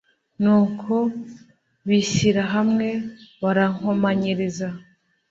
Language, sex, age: Kinyarwanda, female, 19-29